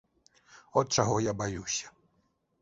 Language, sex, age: Belarusian, male, 50-59